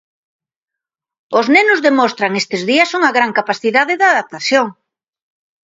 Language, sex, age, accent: Galician, female, 60-69, Normativo (estándar)